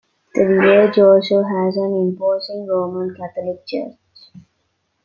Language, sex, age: English, female, 19-29